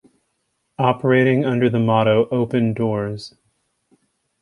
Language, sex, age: English, male, 30-39